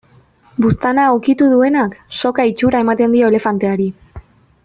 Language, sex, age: Basque, female, 19-29